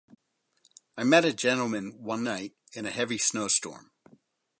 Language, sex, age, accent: English, male, 50-59, United States English